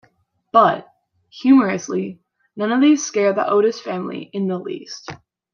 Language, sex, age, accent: English, female, 19-29, United States English